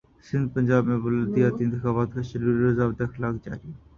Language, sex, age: Urdu, male, 19-29